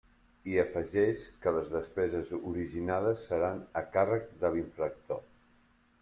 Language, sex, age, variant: Catalan, male, 40-49, Central